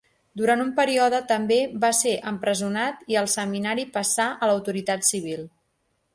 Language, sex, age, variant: Catalan, female, 40-49, Central